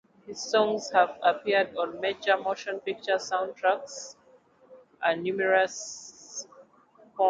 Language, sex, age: English, female, 30-39